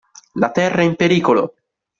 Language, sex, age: Italian, male, 19-29